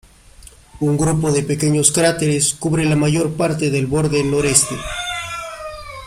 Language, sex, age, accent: Spanish, male, 19-29, México